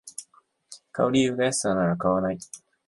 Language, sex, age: Japanese, male, 19-29